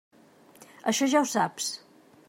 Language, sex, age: Catalan, female, 40-49